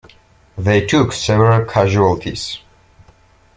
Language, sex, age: English, male, under 19